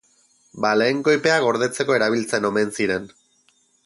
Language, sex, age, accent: Basque, male, 30-39, Erdialdekoa edo Nafarra (Gipuzkoa, Nafarroa)